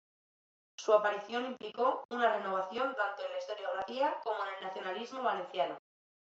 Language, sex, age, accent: Spanish, female, 19-29, España: Norte peninsular (Asturias, Castilla y León, Cantabria, País Vasco, Navarra, Aragón, La Rioja, Guadalajara, Cuenca)